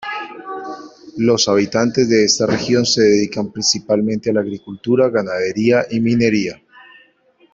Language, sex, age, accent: Spanish, male, 30-39, Andino-Pacífico: Colombia, Perú, Ecuador, oeste de Bolivia y Venezuela andina